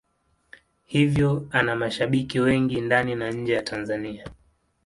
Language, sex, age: Swahili, male, 19-29